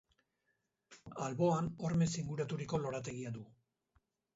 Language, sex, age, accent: Basque, male, 50-59, Erdialdekoa edo Nafarra (Gipuzkoa, Nafarroa)